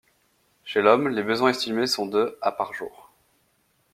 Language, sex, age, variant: French, male, 19-29, Français de métropole